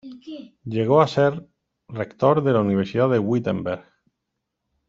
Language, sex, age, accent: Spanish, male, 40-49, España: Sur peninsular (Andalucia, Extremadura, Murcia)